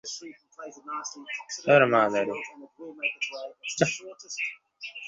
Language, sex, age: Bengali, male, 19-29